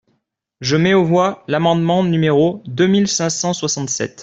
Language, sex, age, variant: French, male, 19-29, Français de métropole